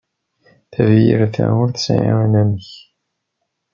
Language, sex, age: Kabyle, male, 30-39